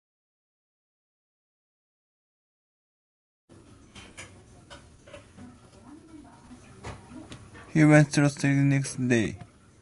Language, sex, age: English, male, 19-29